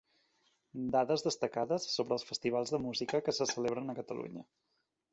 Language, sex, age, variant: Catalan, male, 30-39, Central